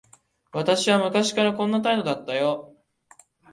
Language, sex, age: Japanese, male, 19-29